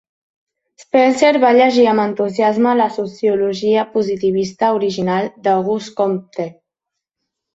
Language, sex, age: Catalan, female, 40-49